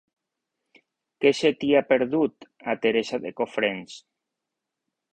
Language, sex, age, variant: Catalan, male, 50-59, Balear